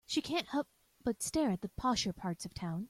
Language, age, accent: English, 30-39, United States English